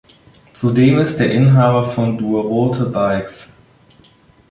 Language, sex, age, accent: German, male, under 19, Deutschland Deutsch